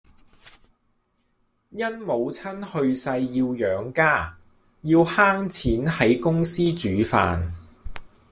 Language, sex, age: Cantonese, male, 40-49